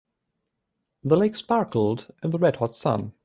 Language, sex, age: English, male, 19-29